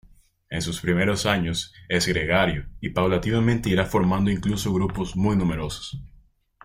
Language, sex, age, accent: Spanish, male, 19-29, Andino-Pacífico: Colombia, Perú, Ecuador, oeste de Bolivia y Venezuela andina